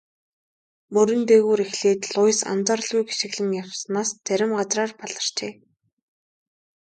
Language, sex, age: Mongolian, female, 19-29